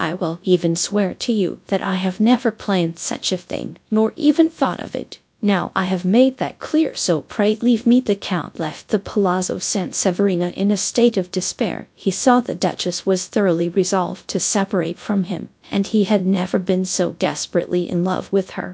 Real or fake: fake